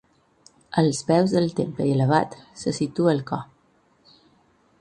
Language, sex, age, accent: Catalan, female, 40-49, mallorquí